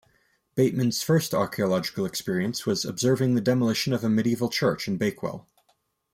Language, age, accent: English, 19-29, United States English